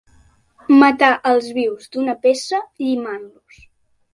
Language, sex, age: Catalan, female, under 19